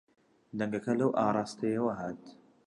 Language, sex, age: Central Kurdish, male, 19-29